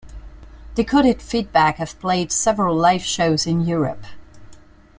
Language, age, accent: English, 40-49, United States English